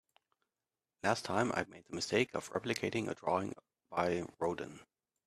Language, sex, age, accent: English, male, 30-39, United States English